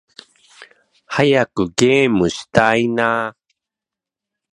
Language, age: Japanese, 50-59